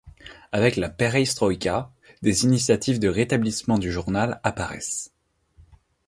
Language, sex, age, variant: French, male, under 19, Français de métropole